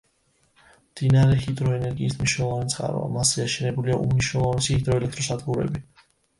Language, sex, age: Georgian, male, 19-29